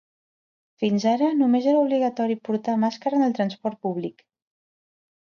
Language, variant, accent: Catalan, Central, central